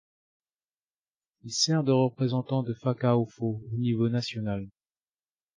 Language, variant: French, Français de métropole